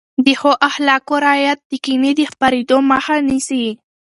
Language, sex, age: Pashto, female, under 19